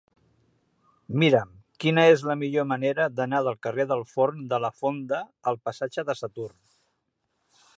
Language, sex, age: Catalan, male, 60-69